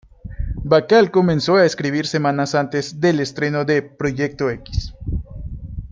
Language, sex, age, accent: Spanish, male, 19-29, México